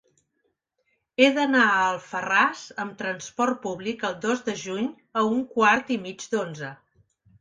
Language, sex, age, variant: Catalan, female, 50-59, Central